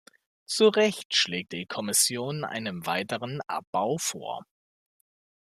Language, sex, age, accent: German, male, 30-39, Deutschland Deutsch